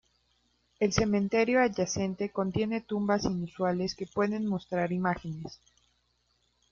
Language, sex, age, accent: Spanish, female, 19-29, México